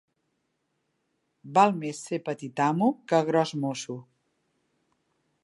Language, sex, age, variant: Catalan, female, 50-59, Central